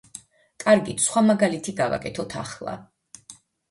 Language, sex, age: Georgian, female, 50-59